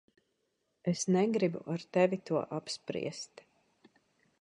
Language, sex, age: Latvian, female, 40-49